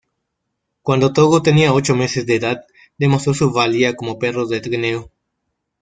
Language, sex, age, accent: Spanish, male, 19-29, México